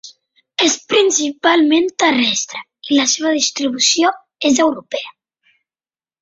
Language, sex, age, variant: Catalan, female, 40-49, Central